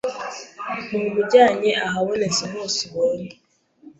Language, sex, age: Kinyarwanda, female, 19-29